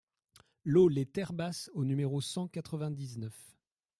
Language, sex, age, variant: French, male, 30-39, Français de métropole